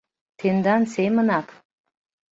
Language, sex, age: Mari, female, 40-49